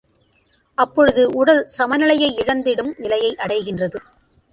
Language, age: Tamil, 50-59